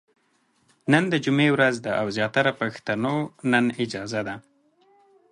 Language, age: Pashto, 30-39